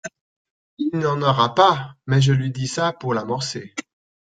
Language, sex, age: French, male, 40-49